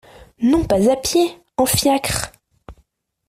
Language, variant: French, Français de métropole